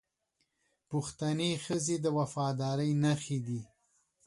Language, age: Pashto, 40-49